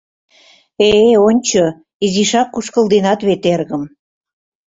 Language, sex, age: Mari, female, 70-79